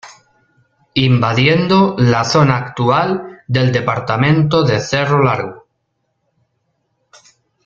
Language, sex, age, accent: Spanish, male, 40-49, España: Centro-Sur peninsular (Madrid, Toledo, Castilla-La Mancha)